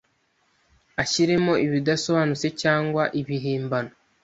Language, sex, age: Kinyarwanda, male, 19-29